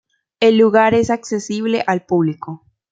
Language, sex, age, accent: Spanish, female, 19-29, Caribe: Cuba, Venezuela, Puerto Rico, República Dominicana, Panamá, Colombia caribeña, México caribeño, Costa del golfo de México